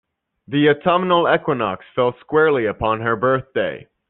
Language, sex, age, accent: English, male, 19-29, United States English